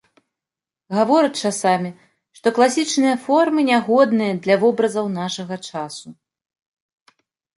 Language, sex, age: Belarusian, female, 30-39